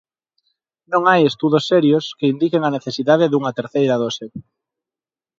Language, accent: Galician, Normativo (estándar)